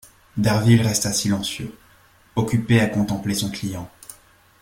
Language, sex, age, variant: French, male, 19-29, Français de métropole